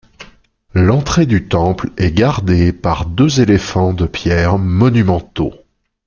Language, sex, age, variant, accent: French, male, 30-39, Français d'Europe, Français de Suisse